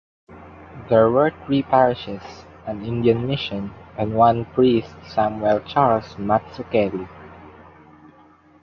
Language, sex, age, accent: English, male, under 19, Filipino